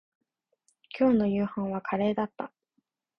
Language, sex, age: Japanese, female, 19-29